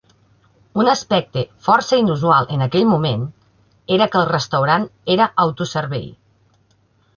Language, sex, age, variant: Catalan, female, 30-39, Central